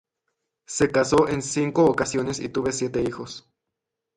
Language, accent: Spanish, México